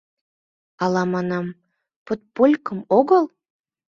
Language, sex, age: Mari, female, under 19